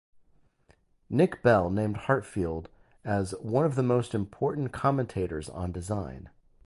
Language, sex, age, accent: English, male, 40-49, United States English